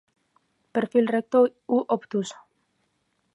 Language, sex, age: Spanish, female, under 19